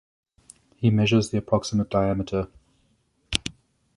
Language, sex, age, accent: English, male, 30-39, Southern African (South Africa, Zimbabwe, Namibia)